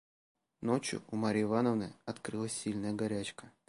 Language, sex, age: Russian, male, 30-39